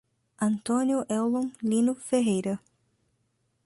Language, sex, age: Portuguese, female, 30-39